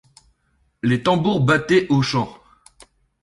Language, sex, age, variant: French, male, 30-39, Français de métropole